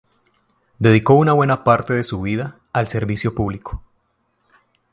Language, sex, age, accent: Spanish, male, 19-29, Caribe: Cuba, Venezuela, Puerto Rico, República Dominicana, Panamá, Colombia caribeña, México caribeño, Costa del golfo de México